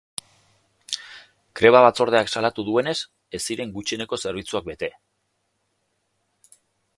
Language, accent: Basque, Erdialdekoa edo Nafarra (Gipuzkoa, Nafarroa)